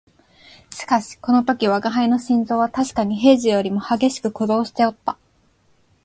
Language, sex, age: Japanese, female, 19-29